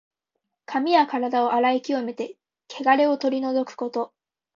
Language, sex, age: Japanese, female, 19-29